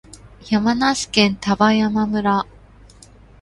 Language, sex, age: Japanese, female, 30-39